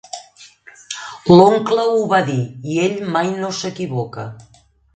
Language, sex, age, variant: Catalan, female, 60-69, Central